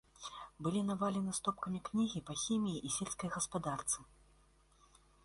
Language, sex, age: Belarusian, female, 30-39